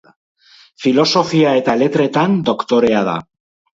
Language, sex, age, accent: Basque, male, 60-69, Mendebalekoa (Araba, Bizkaia, Gipuzkoako mendebaleko herri batzuk)